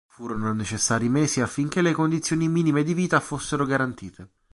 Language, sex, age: Italian, male, 30-39